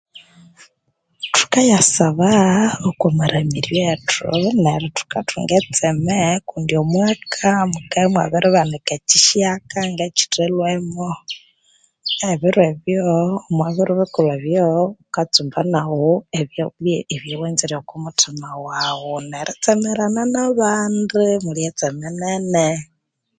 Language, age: Konzo, 19-29